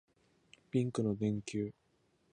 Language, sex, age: Japanese, male, 19-29